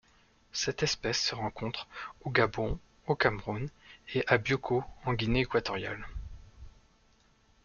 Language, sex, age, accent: French, male, 30-39, Français de l'ouest de la France